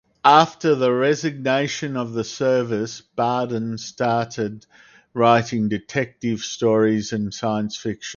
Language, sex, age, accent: English, male, 50-59, Australian English